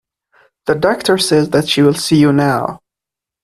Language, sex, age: English, male, 19-29